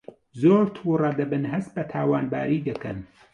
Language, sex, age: Central Kurdish, male, 40-49